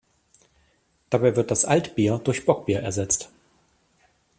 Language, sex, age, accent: German, male, 30-39, Deutschland Deutsch